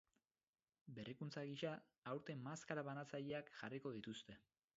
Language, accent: Basque, Mendebalekoa (Araba, Bizkaia, Gipuzkoako mendebaleko herri batzuk)